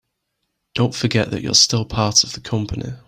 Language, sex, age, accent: English, male, 19-29, England English